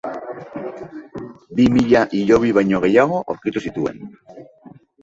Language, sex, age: Basque, male, 40-49